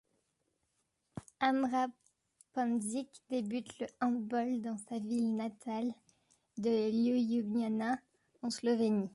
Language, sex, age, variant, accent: French, male, 30-39, Français d'Europe, Français de Suisse